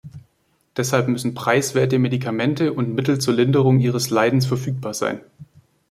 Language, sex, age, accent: German, male, 19-29, Deutschland Deutsch